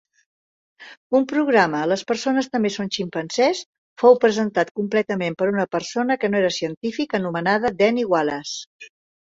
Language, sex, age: Catalan, female, 60-69